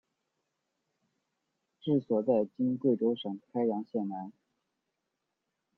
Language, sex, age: Chinese, male, 19-29